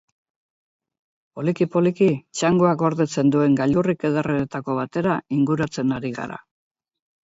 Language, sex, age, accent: Basque, female, 70-79, Mendebalekoa (Araba, Bizkaia, Gipuzkoako mendebaleko herri batzuk)